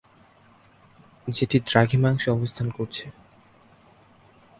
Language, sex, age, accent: Bengali, male, under 19, Native